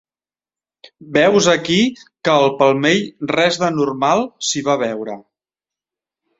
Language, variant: Catalan, Central